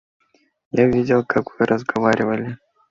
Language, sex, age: Russian, male, 19-29